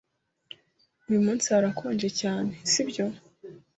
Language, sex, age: Kinyarwanda, female, 30-39